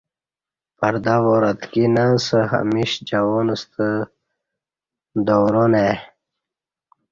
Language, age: Kati, 19-29